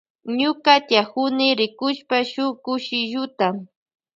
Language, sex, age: Loja Highland Quichua, female, 19-29